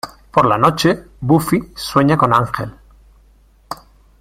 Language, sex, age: Spanish, male, 40-49